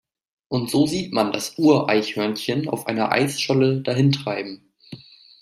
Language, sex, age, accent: German, male, 19-29, Deutschland Deutsch